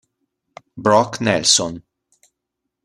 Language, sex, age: Italian, male, 30-39